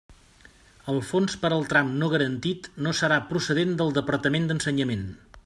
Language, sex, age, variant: Catalan, male, 50-59, Central